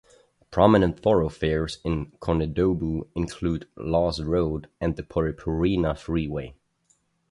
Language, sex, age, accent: English, male, 19-29, United States English